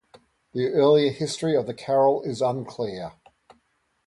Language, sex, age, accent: English, male, 60-69, Australian English